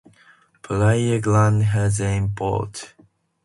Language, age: English, under 19